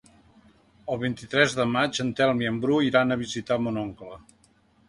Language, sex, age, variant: Catalan, male, 50-59, Central